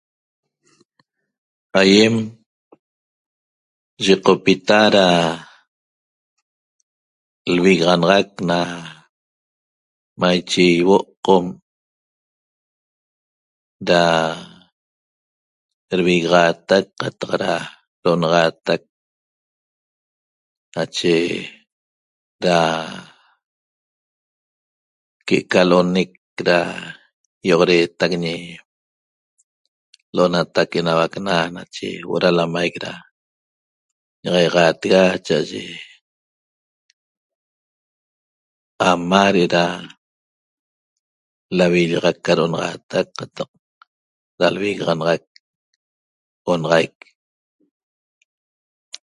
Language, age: Toba, 50-59